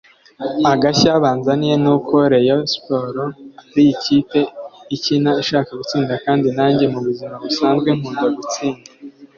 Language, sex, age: Kinyarwanda, male, 19-29